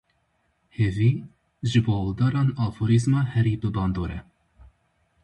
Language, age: Kurdish, 19-29